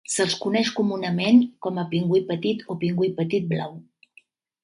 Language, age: Catalan, 60-69